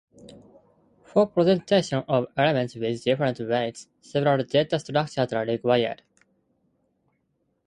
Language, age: English, under 19